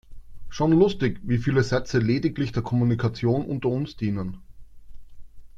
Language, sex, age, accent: German, male, 30-39, Österreichisches Deutsch